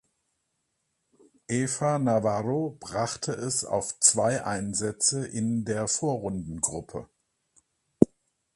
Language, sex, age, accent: German, male, 60-69, Deutschland Deutsch